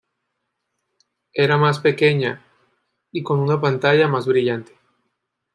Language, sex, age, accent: Spanish, male, 30-39, Caribe: Cuba, Venezuela, Puerto Rico, República Dominicana, Panamá, Colombia caribeña, México caribeño, Costa del golfo de México